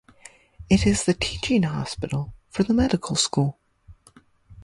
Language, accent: English, United States English